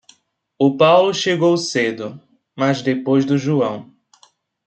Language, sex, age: Portuguese, male, 30-39